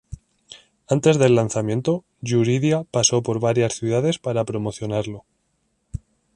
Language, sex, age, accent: Spanish, male, 19-29, España: Norte peninsular (Asturias, Castilla y León, Cantabria, País Vasco, Navarra, Aragón, La Rioja, Guadalajara, Cuenca)